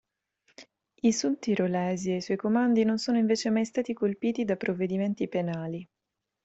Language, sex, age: Italian, female, 19-29